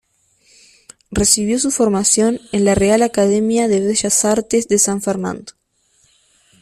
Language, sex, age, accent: Spanish, female, 19-29, Rioplatense: Argentina, Uruguay, este de Bolivia, Paraguay